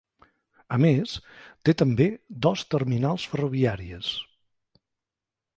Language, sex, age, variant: Catalan, male, 40-49, Central